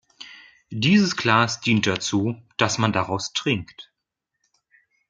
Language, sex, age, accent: German, male, 30-39, Deutschland Deutsch